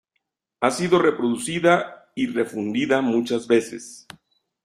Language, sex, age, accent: Spanish, male, 50-59, México